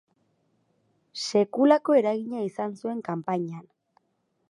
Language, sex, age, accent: Basque, female, 30-39, Erdialdekoa edo Nafarra (Gipuzkoa, Nafarroa)